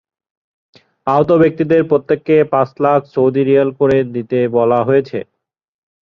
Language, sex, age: Bengali, male, 30-39